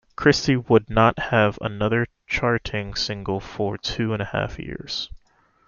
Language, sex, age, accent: English, male, 19-29, United States English